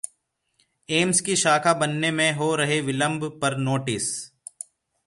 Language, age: Hindi, 30-39